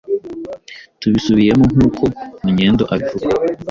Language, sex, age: Kinyarwanda, male, 19-29